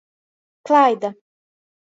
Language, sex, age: Latgalian, female, 19-29